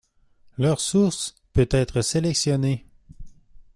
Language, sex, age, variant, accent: French, male, 19-29, Français d'Amérique du Nord, Français du Canada